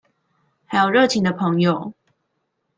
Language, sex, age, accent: Chinese, female, 19-29, 出生地：臺南市